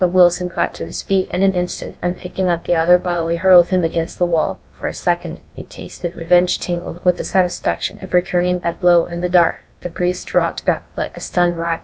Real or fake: fake